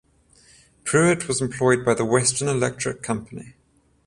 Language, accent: English, United States English; Australian English; England English; New Zealand English; Welsh English